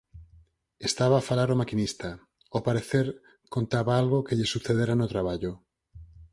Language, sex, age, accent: Galician, male, 40-49, Normativo (estándar)